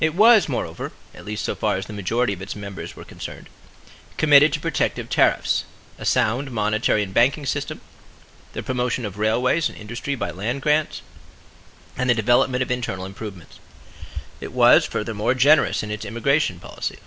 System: none